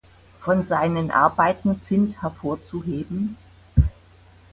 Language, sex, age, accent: German, female, 60-69, Deutschland Deutsch